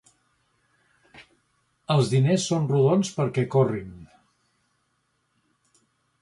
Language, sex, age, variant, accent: Catalan, male, 60-69, Central, central